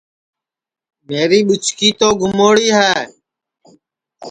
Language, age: Sansi, 19-29